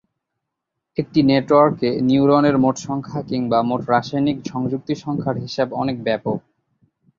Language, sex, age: Bengali, male, 19-29